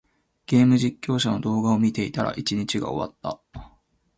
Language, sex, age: Japanese, male, 19-29